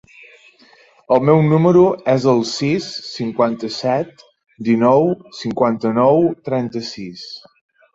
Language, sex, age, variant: Catalan, male, 30-39, Central